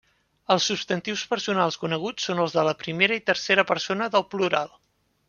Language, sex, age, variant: Catalan, male, 19-29, Central